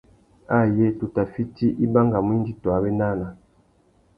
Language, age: Tuki, 40-49